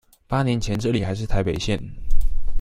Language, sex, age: Chinese, male, 19-29